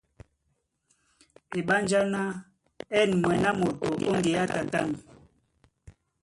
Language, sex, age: Duala, female, 19-29